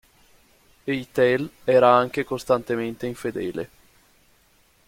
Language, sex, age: Italian, male, 19-29